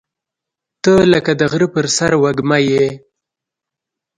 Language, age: Pashto, 19-29